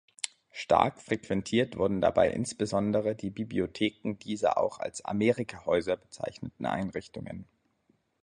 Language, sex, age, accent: German, male, 19-29, Deutschland Deutsch